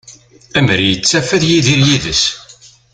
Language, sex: Kabyle, male